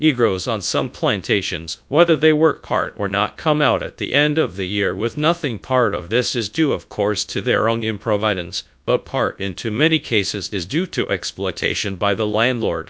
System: TTS, GradTTS